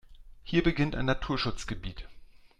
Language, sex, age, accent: German, male, 40-49, Deutschland Deutsch